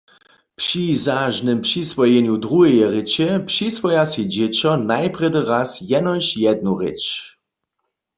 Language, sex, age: Upper Sorbian, male, 40-49